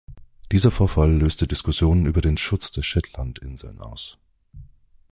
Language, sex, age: German, male, 30-39